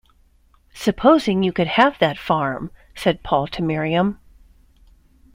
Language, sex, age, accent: English, female, 50-59, United States English